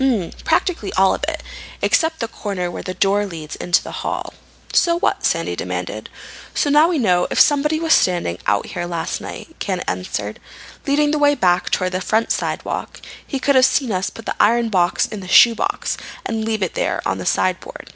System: none